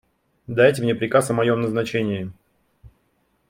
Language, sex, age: Russian, male, 30-39